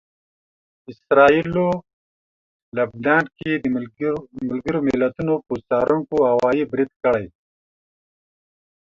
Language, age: Pashto, 40-49